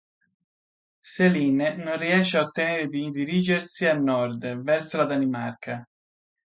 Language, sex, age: Italian, male, 30-39